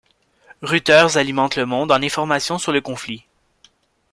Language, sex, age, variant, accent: French, male, 19-29, Français d'Amérique du Nord, Français du Canada